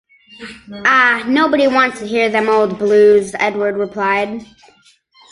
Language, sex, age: English, male, 19-29